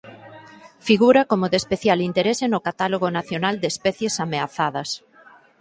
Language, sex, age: Galician, female, 40-49